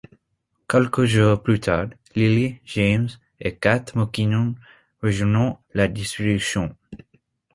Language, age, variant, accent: French, 19-29, Français d'Amérique du Nord, Français des États-Unis